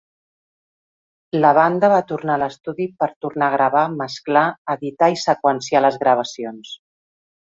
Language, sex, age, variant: Catalan, female, 40-49, Central